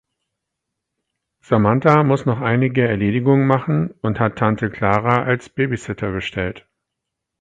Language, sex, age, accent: German, male, 40-49, Deutschland Deutsch